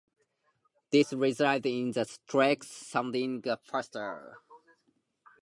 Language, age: English, 19-29